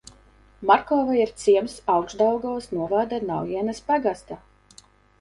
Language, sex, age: Latvian, female, 19-29